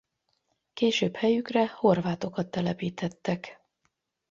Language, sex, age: Hungarian, female, 50-59